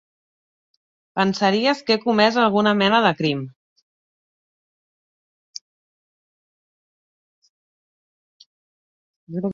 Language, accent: Catalan, Barcelona